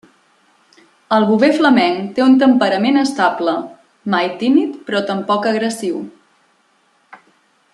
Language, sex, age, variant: Catalan, female, 30-39, Central